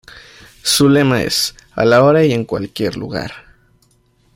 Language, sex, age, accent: Spanish, male, 19-29, México